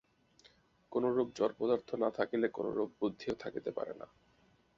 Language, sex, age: Bengali, male, 19-29